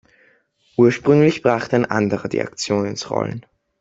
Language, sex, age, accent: German, male, under 19, Österreichisches Deutsch